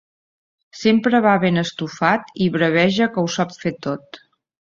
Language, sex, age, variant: Catalan, female, 50-59, Central